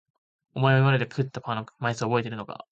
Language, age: Japanese, 19-29